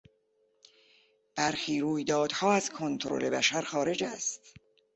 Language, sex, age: Persian, female, 60-69